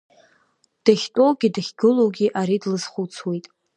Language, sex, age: Abkhazian, female, under 19